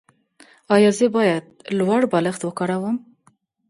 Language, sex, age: Pashto, female, 30-39